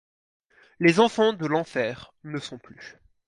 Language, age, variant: French, 19-29, Français de métropole